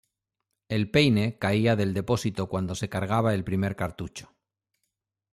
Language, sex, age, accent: Spanish, male, 50-59, España: Norte peninsular (Asturias, Castilla y León, Cantabria, País Vasco, Navarra, Aragón, La Rioja, Guadalajara, Cuenca)